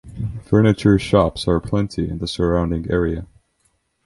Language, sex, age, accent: English, male, 19-29, United States English